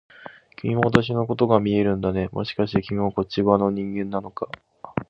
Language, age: Japanese, 19-29